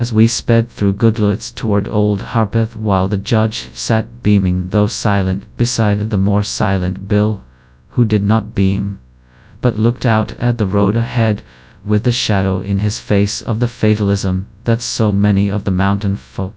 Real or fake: fake